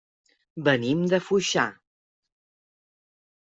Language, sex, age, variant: Catalan, female, 40-49, Central